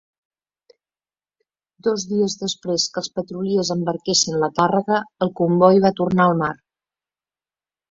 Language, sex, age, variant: Catalan, female, 60-69, Central